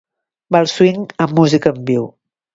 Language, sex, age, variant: Catalan, female, 50-59, Septentrional